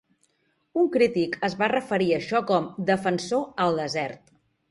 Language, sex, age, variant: Catalan, female, 40-49, Central